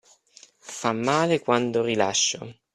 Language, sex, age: Italian, male, 19-29